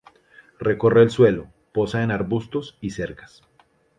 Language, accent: Spanish, Andino-Pacífico: Colombia, Perú, Ecuador, oeste de Bolivia y Venezuela andina